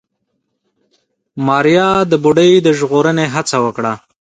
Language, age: Pashto, 19-29